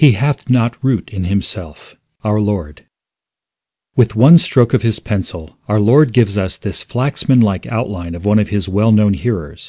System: none